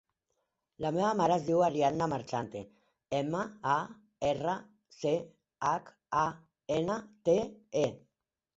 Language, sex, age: Catalan, female, 30-39